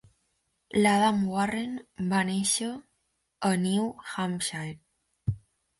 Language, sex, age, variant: Catalan, female, under 19, Balear